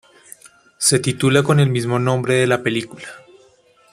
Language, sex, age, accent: Spanish, male, 19-29, América central